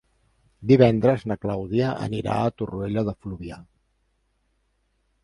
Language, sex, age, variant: Catalan, male, 50-59, Central